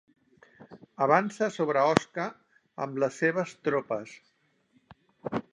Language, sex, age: Catalan, female, 60-69